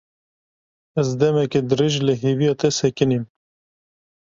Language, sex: Kurdish, male